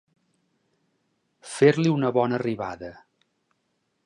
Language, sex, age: Catalan, male, 40-49